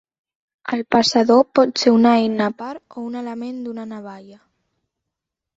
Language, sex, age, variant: Catalan, female, under 19, Central